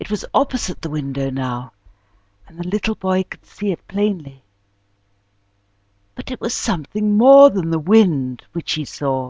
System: none